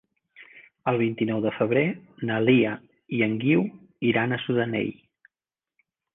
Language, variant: Catalan, Central